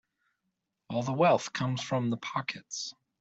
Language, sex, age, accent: English, male, 30-39, United States English